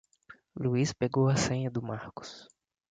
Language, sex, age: Portuguese, male, 19-29